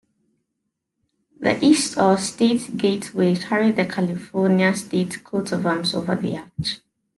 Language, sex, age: English, female, 30-39